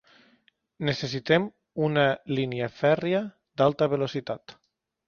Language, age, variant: Catalan, 30-39, Nord-Occidental